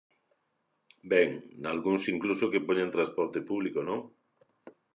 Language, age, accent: Galician, 60-69, Normativo (estándar)